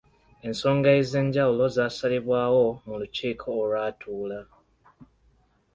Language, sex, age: Ganda, male, 19-29